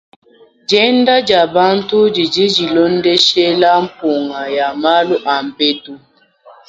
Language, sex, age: Luba-Lulua, female, 19-29